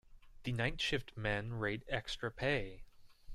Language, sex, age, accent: English, male, 19-29, United States English